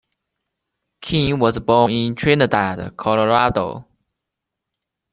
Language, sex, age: English, male, 19-29